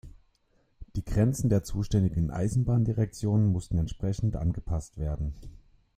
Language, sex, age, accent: German, male, 30-39, Deutschland Deutsch